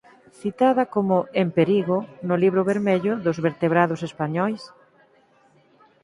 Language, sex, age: Galician, female, 50-59